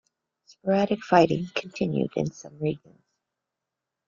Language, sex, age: English, female, 50-59